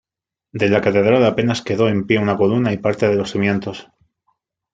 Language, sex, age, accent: Spanish, male, 30-39, España: Sur peninsular (Andalucia, Extremadura, Murcia)